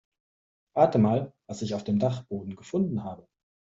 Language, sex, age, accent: German, male, 40-49, Deutschland Deutsch